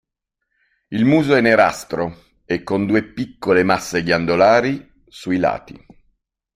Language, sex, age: Italian, male, 50-59